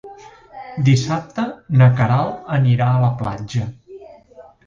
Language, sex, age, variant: Catalan, male, 40-49, Central